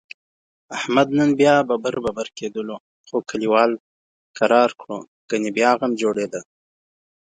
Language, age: Pashto, 19-29